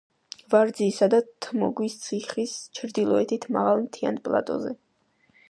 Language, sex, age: Georgian, female, under 19